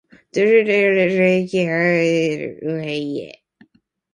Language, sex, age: Japanese, female, 19-29